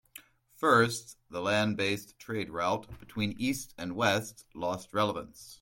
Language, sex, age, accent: English, male, 30-39, United States English